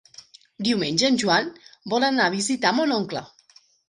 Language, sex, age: Catalan, female, 40-49